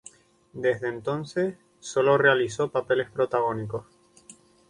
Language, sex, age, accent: Spanish, male, 19-29, España: Islas Canarias